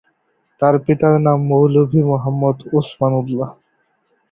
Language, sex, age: Bengali, male, under 19